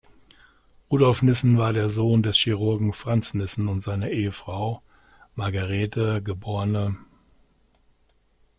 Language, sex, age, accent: German, male, 60-69, Deutschland Deutsch